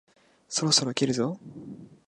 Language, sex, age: Japanese, male, 19-29